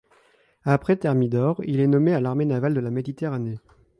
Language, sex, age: French, male, under 19